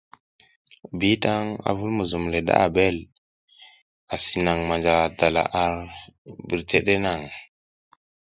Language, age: South Giziga, 19-29